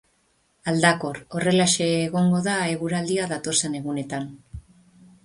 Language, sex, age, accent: Basque, female, 50-59, Mendebalekoa (Araba, Bizkaia, Gipuzkoako mendebaleko herri batzuk)